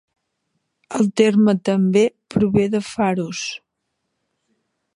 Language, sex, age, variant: Catalan, female, 50-59, Central